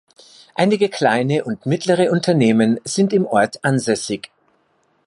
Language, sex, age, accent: German, male, 60-69, Österreichisches Deutsch